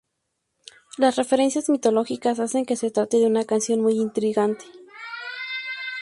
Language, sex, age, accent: Spanish, female, 19-29, México